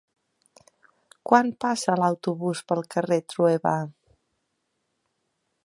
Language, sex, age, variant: Catalan, female, 40-49, Central